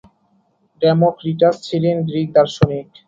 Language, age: Bengali, 19-29